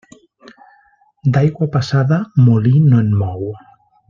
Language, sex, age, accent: Catalan, male, 40-49, valencià